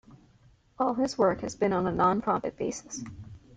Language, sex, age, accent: English, female, under 19, United States English